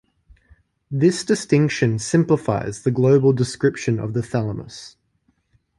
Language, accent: English, Australian English